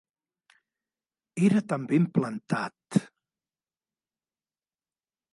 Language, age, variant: Catalan, 60-69, Central